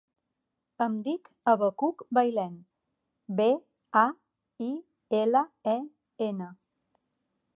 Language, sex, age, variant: Catalan, female, 40-49, Central